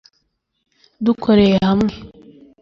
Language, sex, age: Kinyarwanda, female, under 19